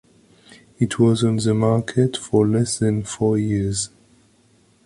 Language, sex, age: English, male, 30-39